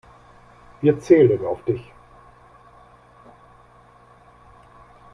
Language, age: German, 60-69